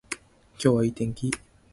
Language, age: Japanese, 19-29